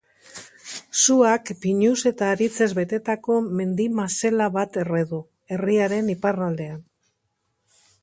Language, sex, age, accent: Basque, female, 60-69, Mendebalekoa (Araba, Bizkaia, Gipuzkoako mendebaleko herri batzuk)